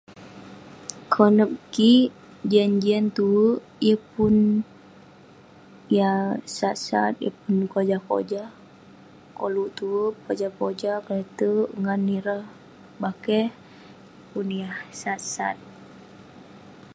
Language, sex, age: Western Penan, female, under 19